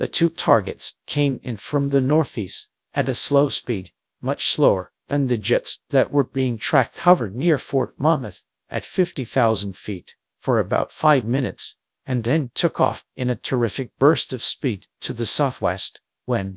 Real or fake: fake